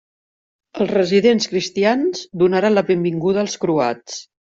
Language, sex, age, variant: Catalan, female, 50-59, Central